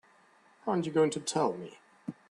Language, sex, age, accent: English, male, 30-39, England English